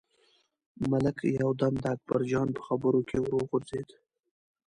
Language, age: Pashto, 19-29